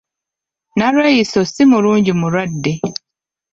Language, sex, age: Ganda, female, 30-39